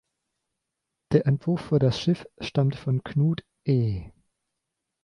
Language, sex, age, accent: German, male, 19-29, Deutschland Deutsch